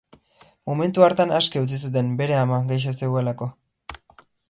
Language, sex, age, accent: Basque, male, 19-29, Erdialdekoa edo Nafarra (Gipuzkoa, Nafarroa)